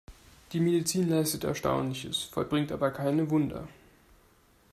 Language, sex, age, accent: German, male, 19-29, Deutschland Deutsch